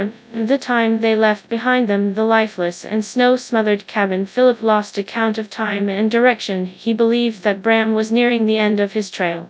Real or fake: fake